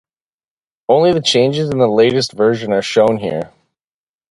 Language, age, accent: English, 19-29, United States English; midwest